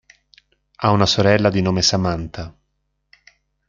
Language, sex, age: Italian, male, 19-29